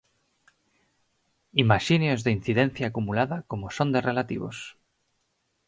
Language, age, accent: Galician, 19-29, Normativo (estándar)